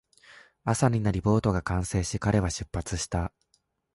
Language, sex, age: Japanese, male, under 19